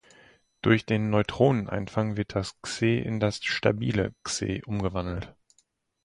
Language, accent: German, Deutschland Deutsch